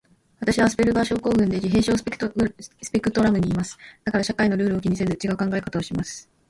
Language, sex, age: Japanese, female, 19-29